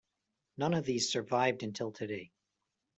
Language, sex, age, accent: English, male, 40-49, United States English